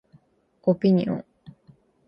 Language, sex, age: Japanese, female, 19-29